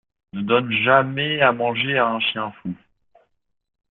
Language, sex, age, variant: French, male, 30-39, Français de métropole